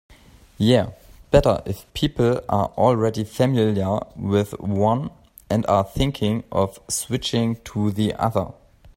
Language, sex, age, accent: English, male, 19-29, United States English